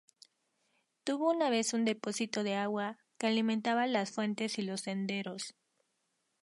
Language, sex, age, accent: Spanish, female, 19-29, México